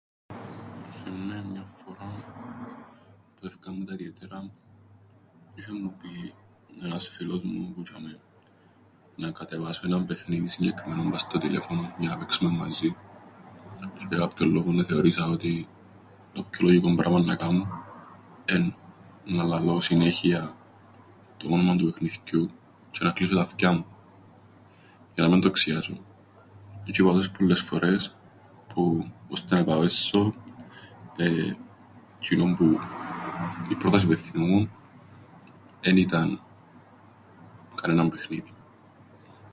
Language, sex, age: Greek, male, 19-29